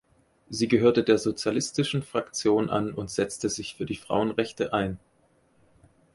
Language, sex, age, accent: German, male, 30-39, Deutschland Deutsch